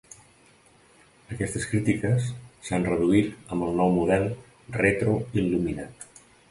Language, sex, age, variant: Catalan, male, 40-49, Nord-Occidental